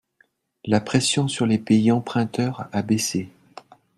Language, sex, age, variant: French, male, 40-49, Français de métropole